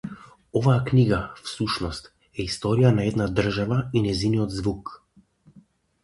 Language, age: Macedonian, 19-29